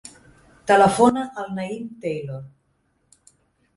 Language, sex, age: Catalan, female, 40-49